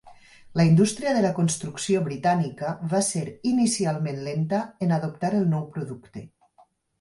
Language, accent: Catalan, valencià